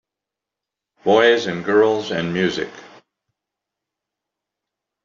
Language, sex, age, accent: English, male, 70-79, United States English